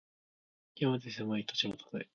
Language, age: Japanese, 19-29